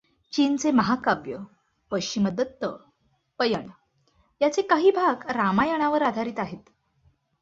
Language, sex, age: Marathi, female, 19-29